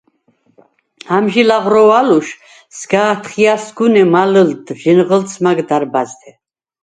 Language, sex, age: Svan, female, 70-79